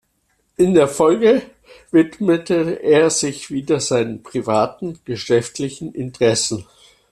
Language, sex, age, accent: German, male, 60-69, Deutschland Deutsch